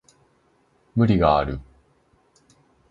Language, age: Japanese, 19-29